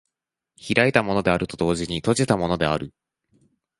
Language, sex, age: Japanese, male, 19-29